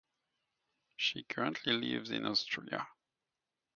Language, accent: English, Canadian English